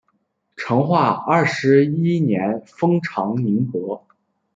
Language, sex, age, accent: Chinese, male, under 19, 出生地：黑龙江省